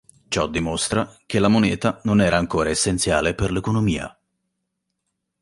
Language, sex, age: Italian, male, 19-29